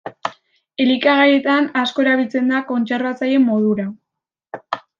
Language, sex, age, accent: Basque, female, under 19, Mendebalekoa (Araba, Bizkaia, Gipuzkoako mendebaleko herri batzuk)